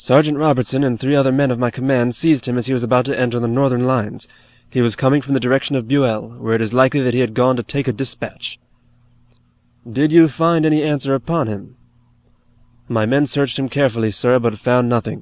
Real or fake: real